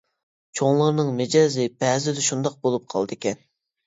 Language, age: Uyghur, 19-29